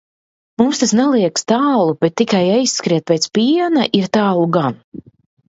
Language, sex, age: Latvian, female, 40-49